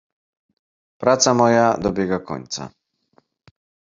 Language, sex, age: Polish, male, 30-39